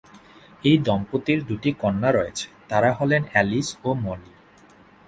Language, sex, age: Bengali, male, 19-29